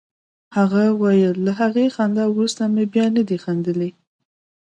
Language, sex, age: Pashto, female, 19-29